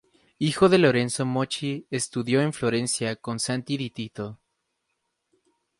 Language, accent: Spanish, México